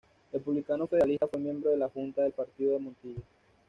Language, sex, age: Spanish, male, 19-29